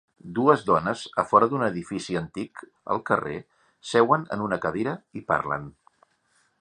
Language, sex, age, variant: Catalan, male, 50-59, Central